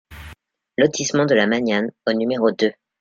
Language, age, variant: French, 19-29, Français de métropole